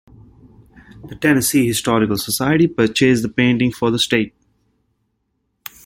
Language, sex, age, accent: English, male, 19-29, United States English